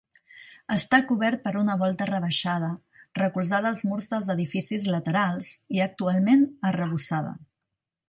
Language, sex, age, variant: Catalan, female, 40-49, Central